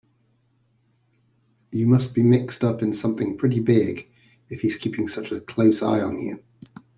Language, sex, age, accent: English, male, 50-59, England English